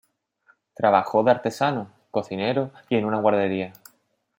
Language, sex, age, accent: Spanish, male, 19-29, España: Sur peninsular (Andalucia, Extremadura, Murcia)